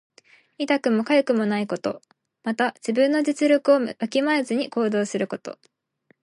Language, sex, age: Japanese, female, 19-29